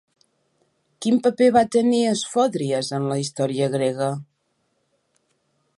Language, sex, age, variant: Catalan, female, 40-49, Septentrional